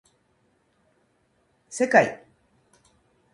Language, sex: Japanese, female